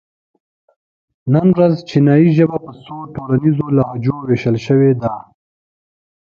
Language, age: Pashto, 19-29